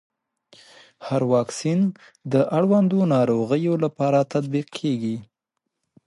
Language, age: Pashto, 19-29